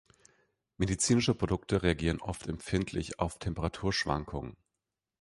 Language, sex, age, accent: German, male, 30-39, Deutschland Deutsch